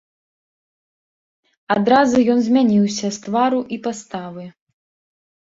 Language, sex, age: Belarusian, female, 30-39